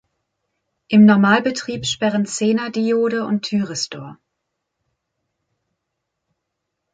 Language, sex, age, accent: German, female, 19-29, Deutschland Deutsch